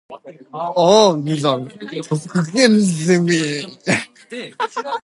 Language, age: Japanese, 19-29